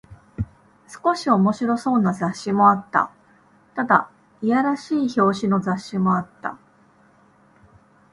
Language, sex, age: Japanese, female, 40-49